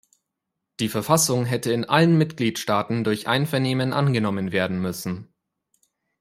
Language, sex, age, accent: German, male, 19-29, Deutschland Deutsch